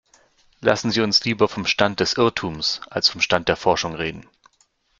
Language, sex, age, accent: German, male, 19-29, Deutschland Deutsch